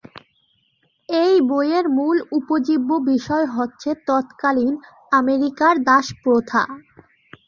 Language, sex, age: Bengali, female, under 19